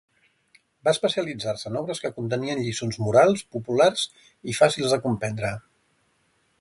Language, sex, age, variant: Catalan, male, 50-59, Central